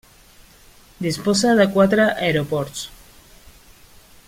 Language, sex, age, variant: Catalan, female, 30-39, Central